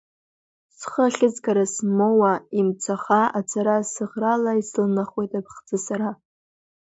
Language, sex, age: Abkhazian, female, 30-39